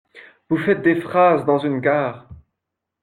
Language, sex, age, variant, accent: French, male, 19-29, Français d'Amérique du Nord, Français du Canada